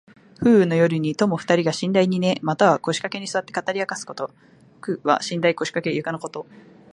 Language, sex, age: Japanese, female, 19-29